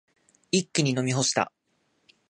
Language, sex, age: Japanese, male, 19-29